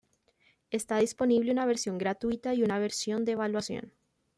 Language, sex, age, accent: Spanish, female, 19-29, Caribe: Cuba, Venezuela, Puerto Rico, República Dominicana, Panamá, Colombia caribeña, México caribeño, Costa del golfo de México